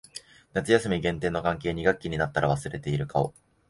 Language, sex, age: Japanese, male, 19-29